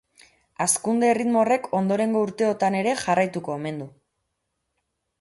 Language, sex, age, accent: Basque, female, 30-39, Erdialdekoa edo Nafarra (Gipuzkoa, Nafarroa)